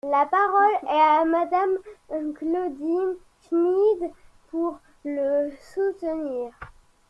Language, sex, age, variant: French, male, 40-49, Français de métropole